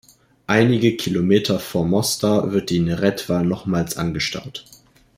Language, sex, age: German, male, under 19